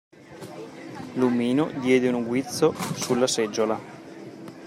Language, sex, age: Italian, male, 30-39